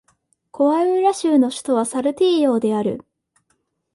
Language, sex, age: Japanese, female, 19-29